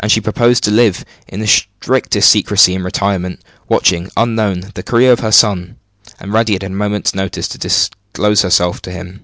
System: none